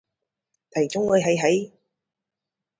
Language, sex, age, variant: Vietnamese, female, 19-29, Hà Nội